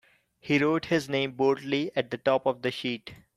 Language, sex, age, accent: English, male, 19-29, India and South Asia (India, Pakistan, Sri Lanka)